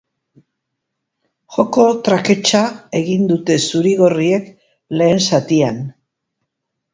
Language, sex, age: Basque, female, 60-69